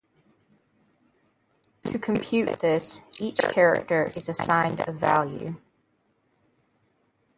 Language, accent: English, United States English